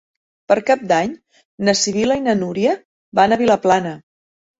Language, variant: Catalan, Central